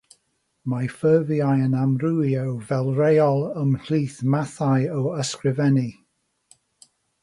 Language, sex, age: Welsh, male, 60-69